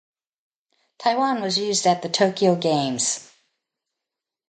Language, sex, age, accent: English, female, 60-69, United States English